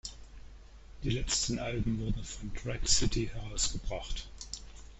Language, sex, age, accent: German, male, 50-59, Deutschland Deutsch